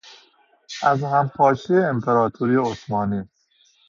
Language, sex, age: Persian, male, 30-39